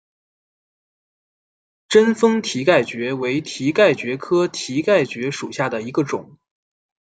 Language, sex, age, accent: Chinese, male, 19-29, 出生地：辽宁省